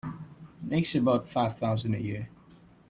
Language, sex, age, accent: English, male, 19-29, India and South Asia (India, Pakistan, Sri Lanka)